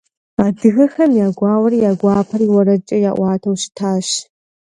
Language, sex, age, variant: Kabardian, female, under 19, Адыгэбзэ (Къэбэрдей, Кирил, псоми зэдай)